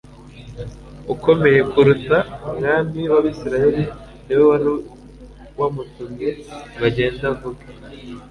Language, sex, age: Kinyarwanda, male, 19-29